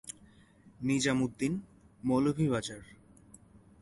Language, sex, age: Bengali, male, 19-29